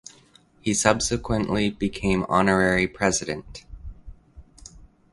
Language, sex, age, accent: English, male, 30-39, Canadian English